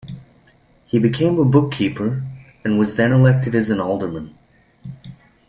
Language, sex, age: English, male, 30-39